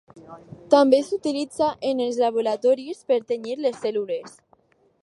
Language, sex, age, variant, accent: Catalan, female, under 19, Alacantí, valencià